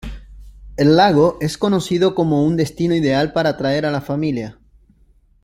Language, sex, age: Spanish, male, 30-39